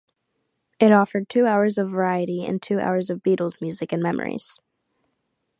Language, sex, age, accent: English, female, under 19, United States English